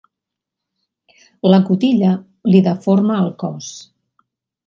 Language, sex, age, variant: Catalan, female, 50-59, Central